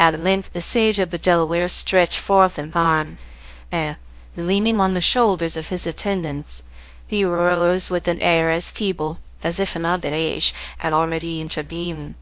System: TTS, VITS